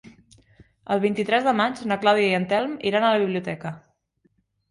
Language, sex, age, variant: Catalan, female, 19-29, Central